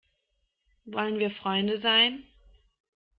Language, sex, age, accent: German, female, 19-29, Deutschland Deutsch